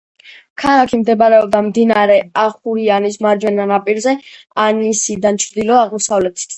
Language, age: Georgian, 30-39